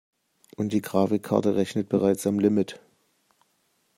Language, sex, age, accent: German, male, 50-59, Deutschland Deutsch